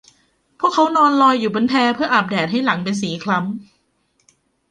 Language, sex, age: Thai, female, 19-29